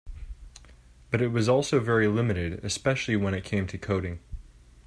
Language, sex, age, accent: English, male, 30-39, United States English